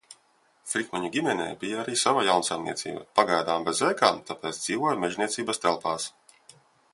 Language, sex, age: Latvian, male, 30-39